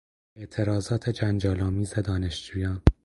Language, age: Persian, 19-29